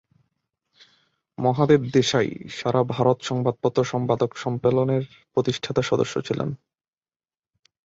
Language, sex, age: Bengali, male, 19-29